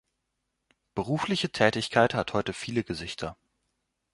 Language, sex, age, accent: German, male, 19-29, Deutschland Deutsch